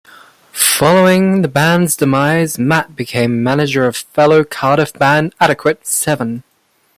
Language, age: English, under 19